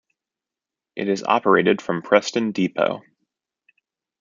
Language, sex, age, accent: English, male, 30-39, United States English